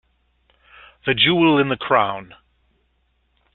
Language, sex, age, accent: English, male, 40-49, United States English